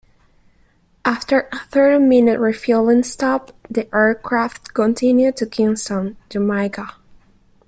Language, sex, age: English, female, 19-29